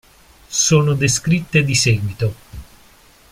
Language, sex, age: Italian, male, 50-59